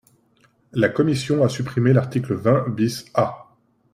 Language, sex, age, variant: French, male, 19-29, Français de métropole